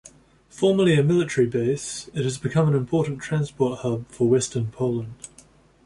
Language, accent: English, New Zealand English